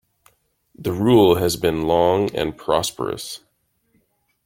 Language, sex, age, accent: English, male, 30-39, Canadian English